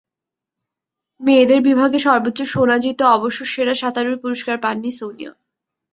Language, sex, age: Bengali, female, 19-29